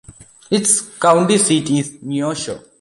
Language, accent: English, India and South Asia (India, Pakistan, Sri Lanka)